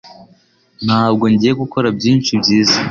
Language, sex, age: Kinyarwanda, male, under 19